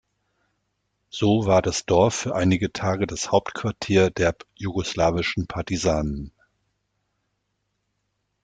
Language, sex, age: German, male, 70-79